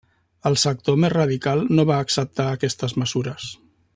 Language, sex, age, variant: Catalan, male, 50-59, Central